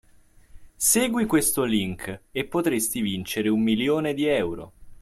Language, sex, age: Italian, male, 19-29